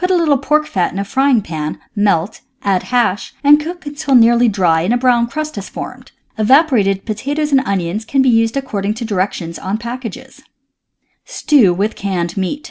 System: none